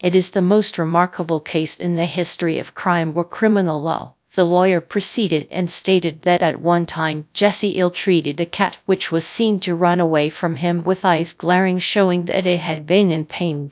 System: TTS, GradTTS